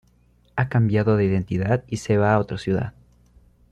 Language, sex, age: Spanish, male, under 19